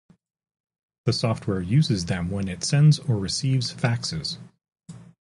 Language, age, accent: English, 40-49, Canadian English